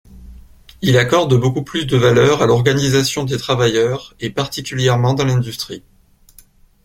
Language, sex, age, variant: French, male, 19-29, Français de métropole